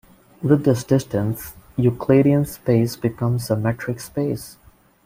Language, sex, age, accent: English, male, 19-29, India and South Asia (India, Pakistan, Sri Lanka)